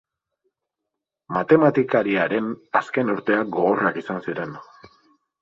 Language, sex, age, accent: Basque, male, 30-39, Mendebalekoa (Araba, Bizkaia, Gipuzkoako mendebaleko herri batzuk)